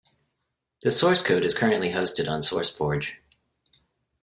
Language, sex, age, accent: English, male, 30-39, United States English